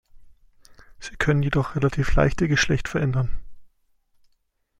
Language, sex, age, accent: German, male, 19-29, Deutschland Deutsch